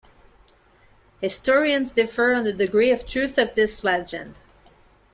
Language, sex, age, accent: English, female, 40-49, Canadian English